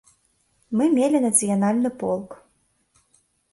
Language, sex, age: Belarusian, female, 19-29